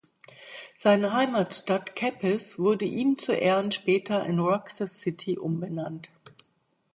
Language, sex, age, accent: German, female, 50-59, Deutschland Deutsch